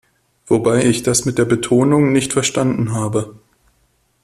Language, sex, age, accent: German, male, 30-39, Deutschland Deutsch